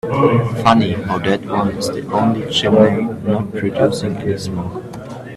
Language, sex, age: English, male, 19-29